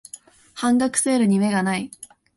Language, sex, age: Japanese, female, under 19